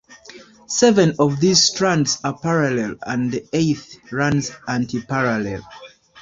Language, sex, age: English, male, 19-29